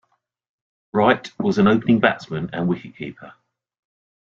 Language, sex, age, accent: English, male, 50-59, England English